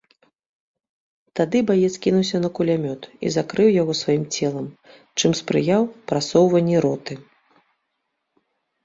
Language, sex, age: Belarusian, female, 30-39